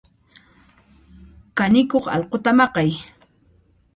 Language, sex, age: Puno Quechua, female, 30-39